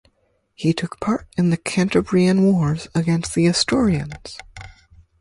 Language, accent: English, United States English